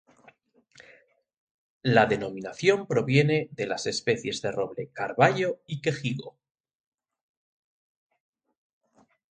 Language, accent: Spanish, España: Norte peninsular (Asturias, Castilla y León, Cantabria, País Vasco, Navarra, Aragón, La Rioja, Guadalajara, Cuenca)